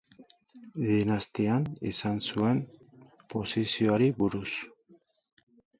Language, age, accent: Basque, 50-59, Mendebalekoa (Araba, Bizkaia, Gipuzkoako mendebaleko herri batzuk)